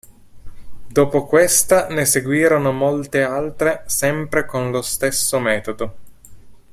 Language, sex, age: Italian, male, 30-39